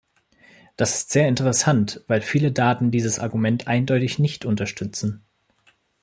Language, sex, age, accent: German, male, 19-29, Deutschland Deutsch